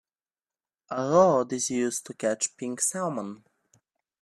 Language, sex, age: English, male, 19-29